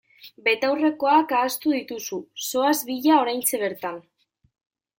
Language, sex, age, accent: Basque, female, 19-29, Mendebalekoa (Araba, Bizkaia, Gipuzkoako mendebaleko herri batzuk)